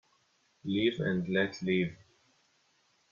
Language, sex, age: English, male, 19-29